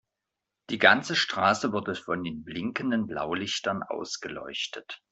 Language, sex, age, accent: German, male, 40-49, Deutschland Deutsch